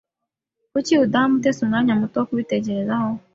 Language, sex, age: Kinyarwanda, female, 19-29